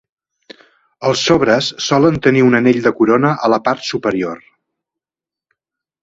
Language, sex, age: Catalan, male, 50-59